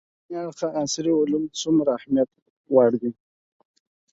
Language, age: Pashto, under 19